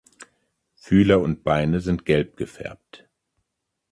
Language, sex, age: German, male, 50-59